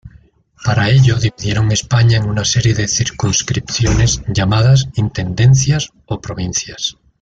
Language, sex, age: Spanish, male, 60-69